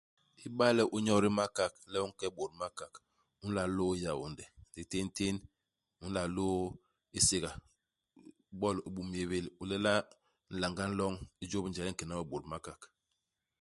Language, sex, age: Basaa, male, 50-59